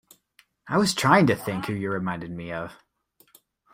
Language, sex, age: English, male, 19-29